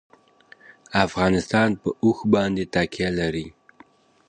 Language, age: Pashto, 19-29